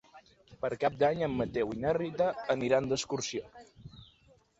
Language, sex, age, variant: Catalan, male, 19-29, Nord-Occidental